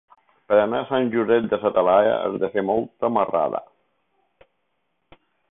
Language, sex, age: Catalan, male, 60-69